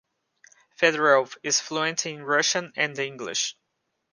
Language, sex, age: English, male, 19-29